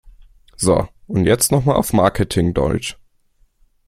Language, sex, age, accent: German, male, under 19, Deutschland Deutsch